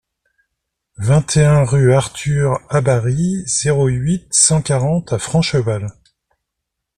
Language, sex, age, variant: French, male, 50-59, Français de métropole